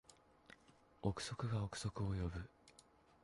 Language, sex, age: Japanese, male, 19-29